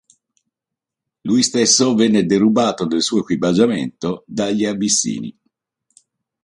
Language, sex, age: Italian, male, 60-69